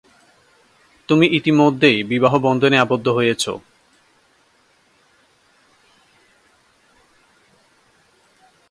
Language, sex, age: Bengali, male, 19-29